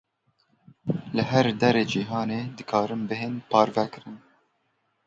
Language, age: Kurdish, 19-29